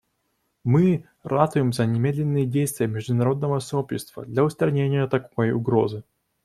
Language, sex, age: Russian, male, 19-29